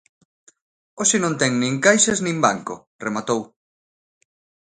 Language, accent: Galician, Normativo (estándar)